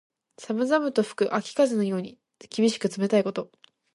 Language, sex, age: Japanese, female, under 19